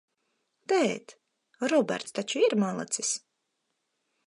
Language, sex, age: Latvian, female, 30-39